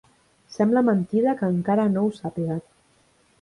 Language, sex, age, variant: Catalan, female, 19-29, Central